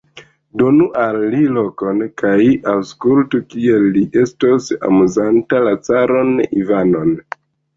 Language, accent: Esperanto, Internacia